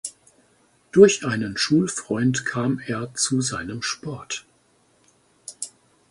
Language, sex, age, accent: German, male, 50-59, Deutschland Deutsch